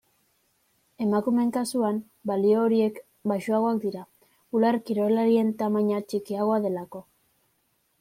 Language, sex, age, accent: Basque, female, under 19, Mendebalekoa (Araba, Bizkaia, Gipuzkoako mendebaleko herri batzuk)